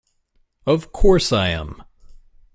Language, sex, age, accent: English, male, 19-29, United States English